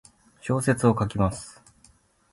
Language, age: Japanese, 40-49